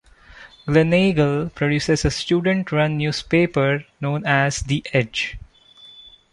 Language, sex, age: English, male, 19-29